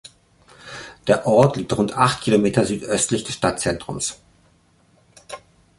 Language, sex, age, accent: German, male, 50-59, Deutschland Deutsch